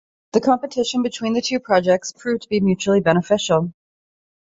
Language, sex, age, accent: English, female, 30-39, United States English